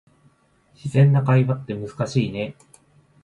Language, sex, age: Japanese, male, 19-29